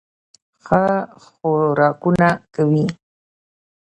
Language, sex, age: Pashto, female, 50-59